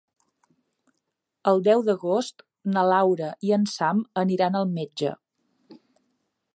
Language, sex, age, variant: Catalan, female, 40-49, Central